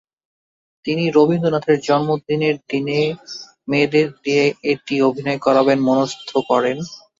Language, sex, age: Bengali, male, 19-29